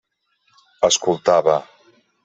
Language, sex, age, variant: Catalan, male, 50-59, Central